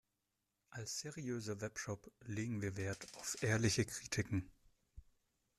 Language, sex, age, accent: German, male, 19-29, Deutschland Deutsch